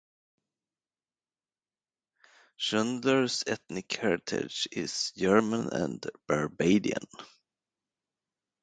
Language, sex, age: English, male, 30-39